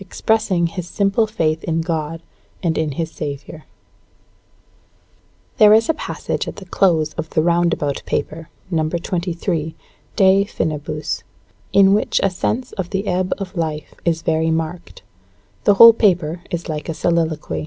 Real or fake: real